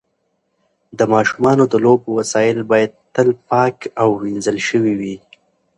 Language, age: Pashto, 19-29